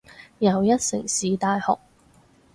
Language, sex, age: Cantonese, female, 30-39